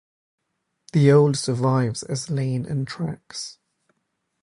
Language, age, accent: English, 19-29, England English; London English